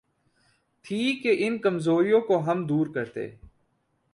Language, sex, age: Urdu, male, 19-29